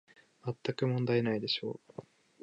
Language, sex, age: Japanese, male, 19-29